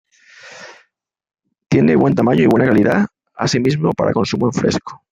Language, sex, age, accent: Spanish, male, 40-49, España: Sur peninsular (Andalucia, Extremadura, Murcia)